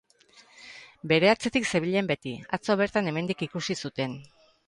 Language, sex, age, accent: Basque, female, 50-59, Erdialdekoa edo Nafarra (Gipuzkoa, Nafarroa)